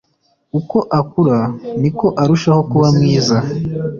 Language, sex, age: Kinyarwanda, male, 19-29